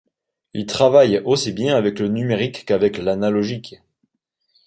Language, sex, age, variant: French, male, 19-29, Français de métropole